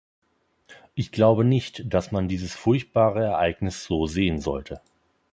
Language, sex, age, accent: German, male, 30-39, Deutschland Deutsch